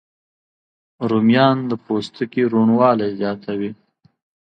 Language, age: Pashto, 19-29